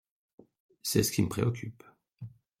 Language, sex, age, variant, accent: French, male, 40-49, Français d'Europe, Français de Suisse